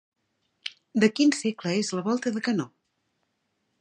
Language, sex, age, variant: Catalan, female, 50-59, Central